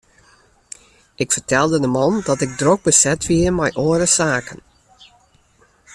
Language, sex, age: Western Frisian, female, 60-69